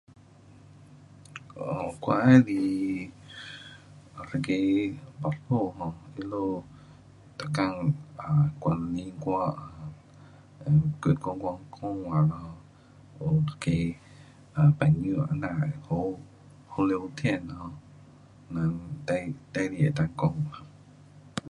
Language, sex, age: Pu-Xian Chinese, male, 40-49